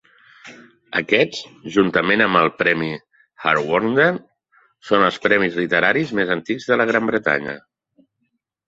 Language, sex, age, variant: Catalan, male, 30-39, Central